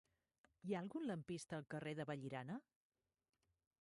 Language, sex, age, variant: Catalan, female, 40-49, Central